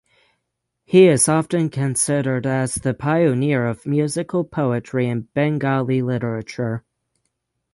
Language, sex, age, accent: English, male, 19-29, United States English; England English